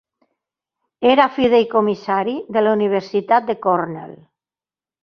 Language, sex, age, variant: Catalan, female, 70-79, Central